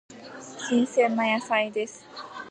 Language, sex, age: Japanese, female, 19-29